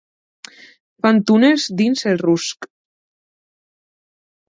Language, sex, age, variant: Catalan, female, under 19, Alacantí